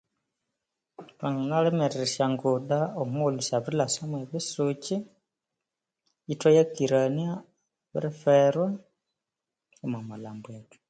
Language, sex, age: Konzo, female, 30-39